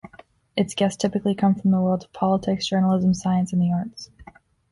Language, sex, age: English, female, 19-29